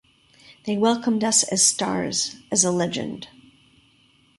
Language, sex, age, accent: English, female, 50-59, Canadian English